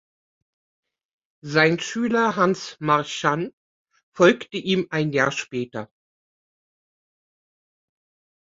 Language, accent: German, Deutschland Deutsch